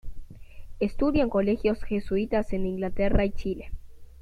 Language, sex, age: Spanish, male, under 19